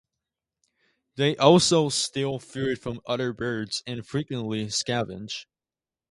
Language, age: English, under 19